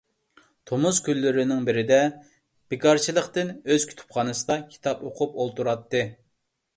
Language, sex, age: Uyghur, male, 30-39